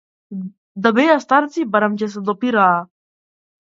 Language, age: Macedonian, 40-49